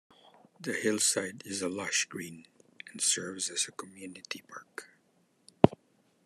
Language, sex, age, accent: English, male, 50-59, Filipino